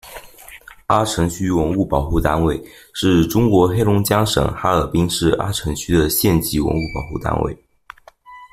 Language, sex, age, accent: Chinese, male, under 19, 出生地：福建省